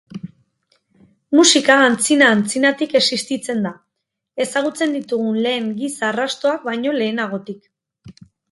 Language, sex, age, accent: Basque, female, 30-39, Erdialdekoa edo Nafarra (Gipuzkoa, Nafarroa)